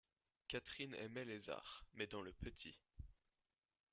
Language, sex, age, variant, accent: French, male, under 19, Français d'Europe, Français de Suisse